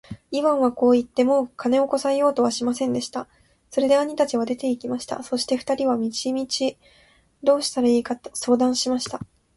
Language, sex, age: Japanese, female, 19-29